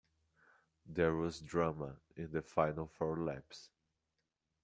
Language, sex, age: English, male, 30-39